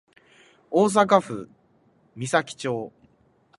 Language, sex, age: Japanese, male, 19-29